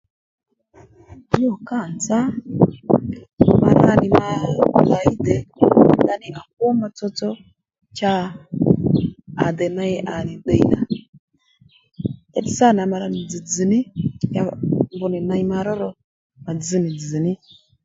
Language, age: Lendu, 19-29